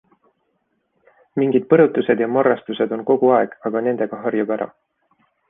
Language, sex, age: Estonian, male, 30-39